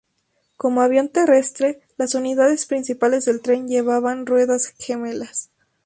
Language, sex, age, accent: Spanish, female, 19-29, México